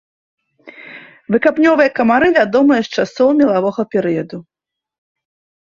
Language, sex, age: Belarusian, female, 30-39